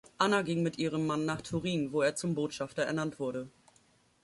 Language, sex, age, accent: German, female, 19-29, Deutschland Deutsch